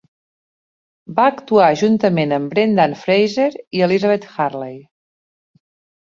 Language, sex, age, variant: Catalan, female, 40-49, Central